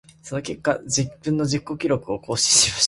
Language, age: Japanese, 19-29